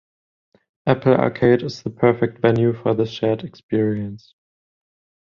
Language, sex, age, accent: English, male, 19-29, German